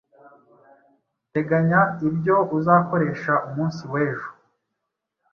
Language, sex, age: Kinyarwanda, male, 19-29